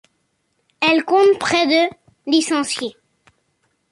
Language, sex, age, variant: French, male, under 19, Français de métropole